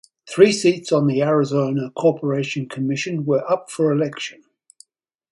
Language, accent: English, Australian English